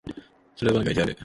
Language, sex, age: Japanese, male, 19-29